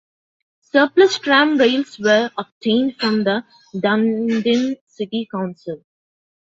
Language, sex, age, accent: English, female, 19-29, India and South Asia (India, Pakistan, Sri Lanka)